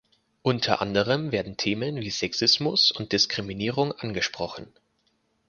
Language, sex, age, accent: German, male, 19-29, Deutschland Deutsch